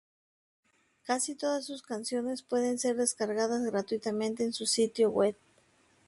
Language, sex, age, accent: Spanish, female, 30-39, México